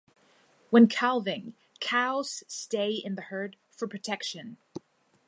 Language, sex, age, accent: English, female, 30-39, United States English